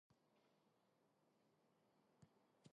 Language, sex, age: Georgian, female, 19-29